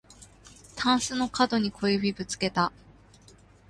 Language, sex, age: Japanese, female, 30-39